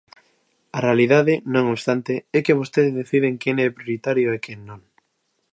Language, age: Galician, under 19